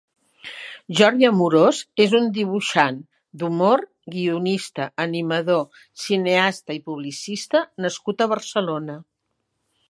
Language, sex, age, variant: Catalan, female, 60-69, Central